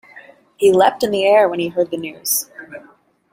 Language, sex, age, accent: English, female, 30-39, United States English